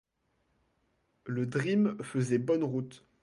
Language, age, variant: French, 19-29, Français de métropole